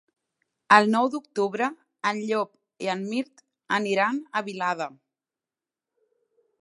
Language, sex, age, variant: Catalan, female, 30-39, Central